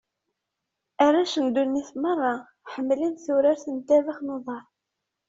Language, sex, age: Kabyle, female, 30-39